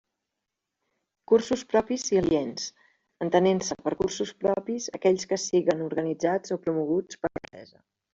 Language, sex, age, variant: Catalan, female, 30-39, Central